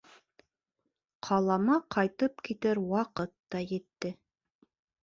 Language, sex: Bashkir, female